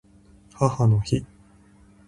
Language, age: Japanese, 19-29